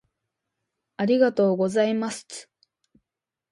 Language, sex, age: Japanese, female, under 19